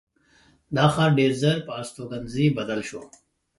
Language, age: Pashto, 30-39